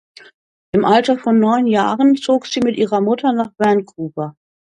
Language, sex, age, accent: German, female, 60-69, Deutschland Deutsch